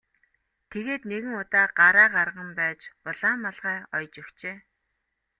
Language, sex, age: Mongolian, female, 30-39